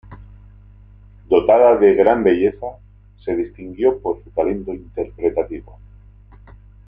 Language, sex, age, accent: Spanish, male, 40-49, España: Centro-Sur peninsular (Madrid, Toledo, Castilla-La Mancha)